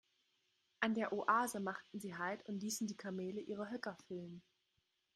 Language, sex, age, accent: German, female, 19-29, Deutschland Deutsch